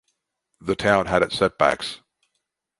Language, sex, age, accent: English, male, 50-59, Australian English